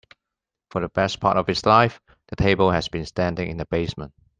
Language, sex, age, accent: English, male, 40-49, Hong Kong English